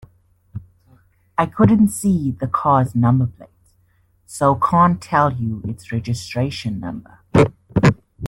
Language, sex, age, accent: English, male, 19-29, Southern African (South Africa, Zimbabwe, Namibia)